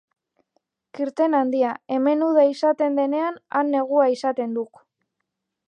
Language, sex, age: Basque, female, 19-29